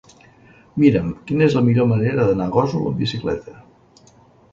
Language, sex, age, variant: Catalan, male, 60-69, Central